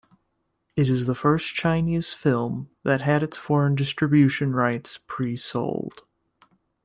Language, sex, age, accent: English, male, 19-29, United States English